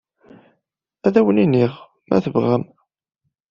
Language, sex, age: Kabyle, male, 19-29